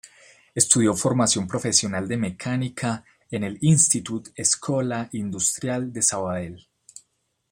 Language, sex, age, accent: Spanish, male, 19-29, Caribe: Cuba, Venezuela, Puerto Rico, República Dominicana, Panamá, Colombia caribeña, México caribeño, Costa del golfo de México